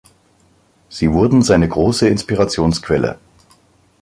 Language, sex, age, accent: German, male, 40-49, Deutschland Deutsch